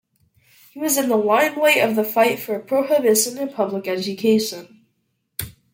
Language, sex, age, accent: English, male, under 19, United States English